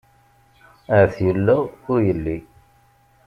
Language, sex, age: Kabyle, male, 40-49